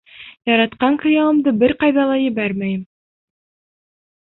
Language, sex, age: Bashkir, female, 19-29